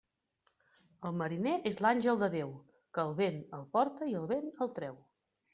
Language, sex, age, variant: Catalan, female, 40-49, Central